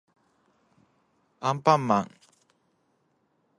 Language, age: Japanese, 19-29